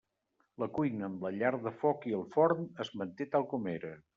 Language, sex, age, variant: Catalan, male, 60-69, Septentrional